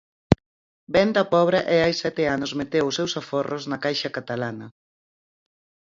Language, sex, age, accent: Galician, female, 40-49, Oriental (común en zona oriental)